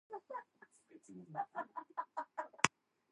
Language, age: English, 19-29